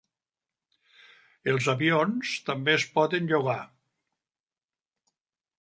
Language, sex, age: Catalan, male, 80-89